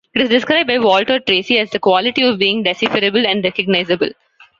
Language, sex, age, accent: English, female, 19-29, India and South Asia (India, Pakistan, Sri Lanka)